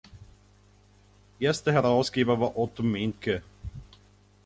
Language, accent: German, Österreichisches Deutsch